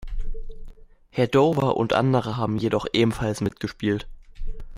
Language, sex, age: German, male, 19-29